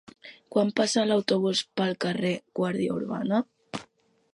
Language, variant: Catalan, Central